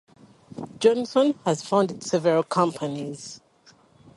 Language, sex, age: English, female, 19-29